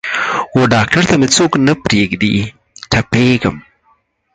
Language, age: Pashto, 19-29